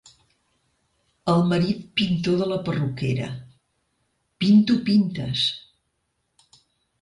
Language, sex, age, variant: Catalan, female, 60-69, Central